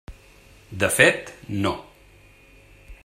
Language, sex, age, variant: Catalan, male, 40-49, Central